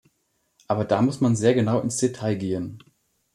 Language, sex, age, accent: German, male, 19-29, Deutschland Deutsch